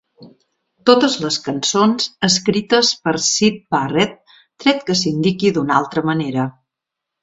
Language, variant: Catalan, Central